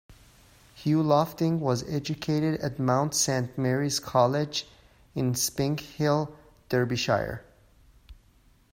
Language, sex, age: English, male, 40-49